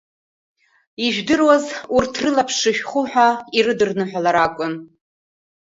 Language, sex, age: Abkhazian, female, 30-39